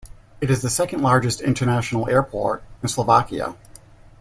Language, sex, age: English, male, 40-49